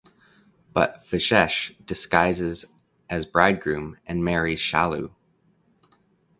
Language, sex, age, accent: English, male, 30-39, Canadian English